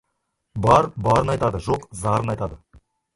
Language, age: Kazakh, 30-39